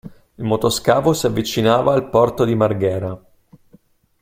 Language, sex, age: Italian, male, 30-39